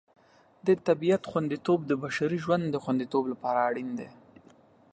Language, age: Pashto, 30-39